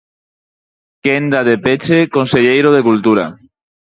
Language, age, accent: Galician, 19-29, Neofalante